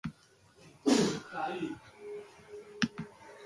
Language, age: Basque, under 19